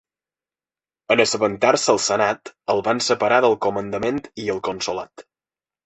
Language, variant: Catalan, Balear